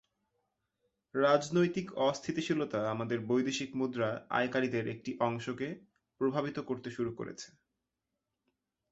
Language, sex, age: Bengali, male, 19-29